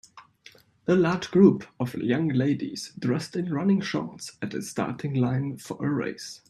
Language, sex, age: English, male, 19-29